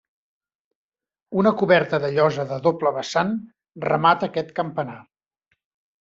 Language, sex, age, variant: Catalan, male, 40-49, Central